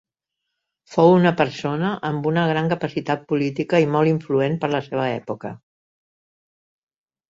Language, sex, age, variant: Catalan, female, 60-69, Central